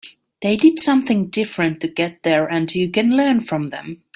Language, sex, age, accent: English, female, 19-29, England English